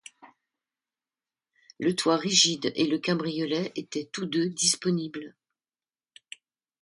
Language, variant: French, Français de métropole